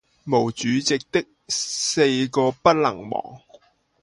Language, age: Chinese, 30-39